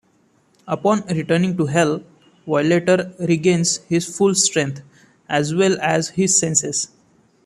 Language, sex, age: English, male, 19-29